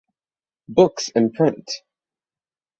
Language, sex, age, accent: English, male, under 19, United States English